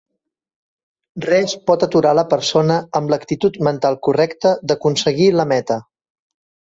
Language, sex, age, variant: Catalan, male, 30-39, Central